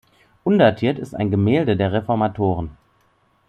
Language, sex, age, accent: German, male, 30-39, Deutschland Deutsch